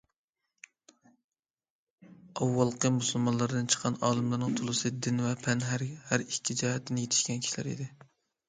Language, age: Uyghur, 19-29